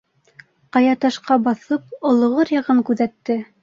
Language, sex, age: Bashkir, female, under 19